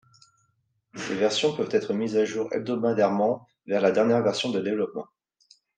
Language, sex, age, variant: French, male, 30-39, Français de métropole